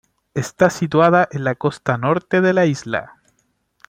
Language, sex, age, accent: Spanish, male, 19-29, Chileno: Chile, Cuyo